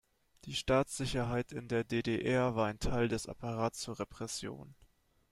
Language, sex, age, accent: German, male, 19-29, Deutschland Deutsch